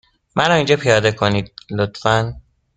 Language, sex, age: Persian, male, 19-29